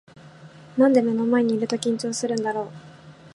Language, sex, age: Japanese, female, 19-29